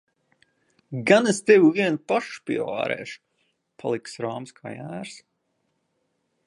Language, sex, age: Latvian, male, 19-29